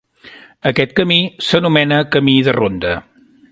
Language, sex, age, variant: Catalan, male, 50-59, Central